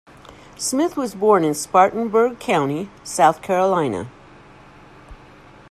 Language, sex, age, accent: English, female, 60-69, United States English